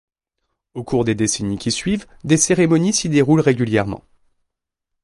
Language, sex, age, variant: French, male, 30-39, Français de métropole